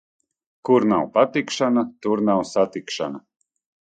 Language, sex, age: Latvian, male, 40-49